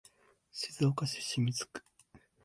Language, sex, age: Japanese, male, 19-29